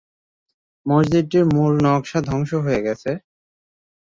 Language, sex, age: Bengali, male, 19-29